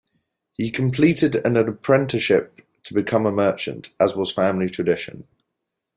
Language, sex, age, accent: English, male, 19-29, England English